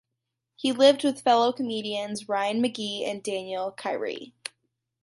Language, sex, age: English, female, under 19